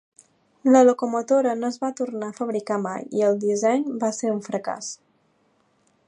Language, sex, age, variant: Catalan, female, 19-29, Balear